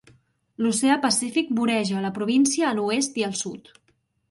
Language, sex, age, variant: Catalan, female, 30-39, Central